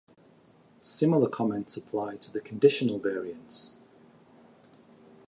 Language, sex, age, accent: English, male, 40-49, England English